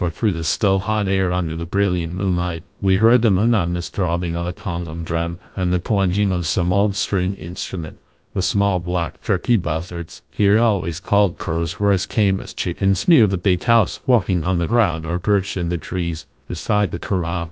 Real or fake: fake